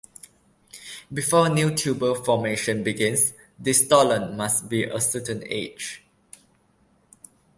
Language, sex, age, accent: English, male, 19-29, Malaysian English